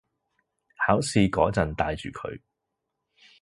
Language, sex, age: Cantonese, male, 30-39